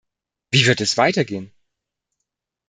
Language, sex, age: German, male, 30-39